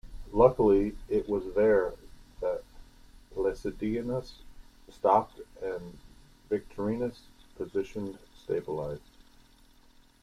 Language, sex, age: English, male, 50-59